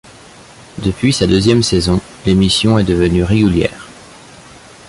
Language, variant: French, Français de métropole